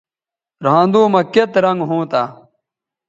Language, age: Bateri, 19-29